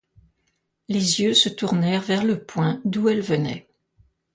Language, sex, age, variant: French, female, 70-79, Français de métropole